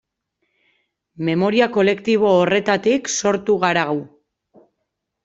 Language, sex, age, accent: Basque, female, 30-39, Erdialdekoa edo Nafarra (Gipuzkoa, Nafarroa)